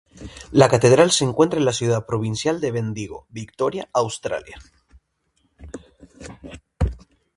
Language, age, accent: Spanish, 19-29, España: Islas Canarias